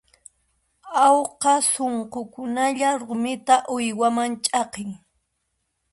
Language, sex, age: Puno Quechua, female, 19-29